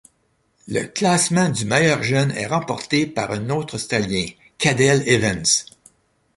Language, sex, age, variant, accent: French, male, 60-69, Français d'Amérique du Nord, Français du Canada